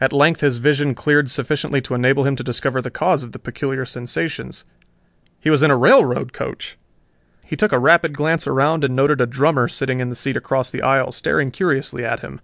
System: none